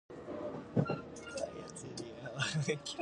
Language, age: Japanese, 19-29